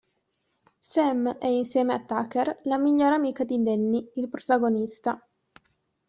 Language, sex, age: Italian, female, 19-29